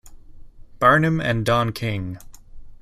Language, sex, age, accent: English, male, 30-39, Canadian English